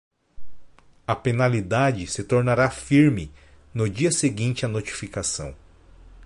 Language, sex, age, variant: Portuguese, male, 30-39, Portuguese (Brasil)